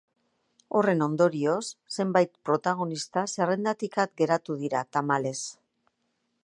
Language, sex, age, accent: Basque, female, 60-69, Erdialdekoa edo Nafarra (Gipuzkoa, Nafarroa)